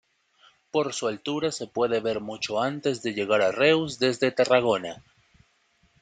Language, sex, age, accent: Spanish, male, 19-29, América central